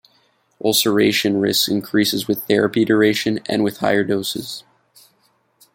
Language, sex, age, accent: English, male, 19-29, Canadian English